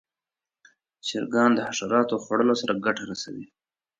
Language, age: Pashto, 19-29